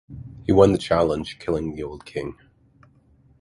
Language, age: English, 40-49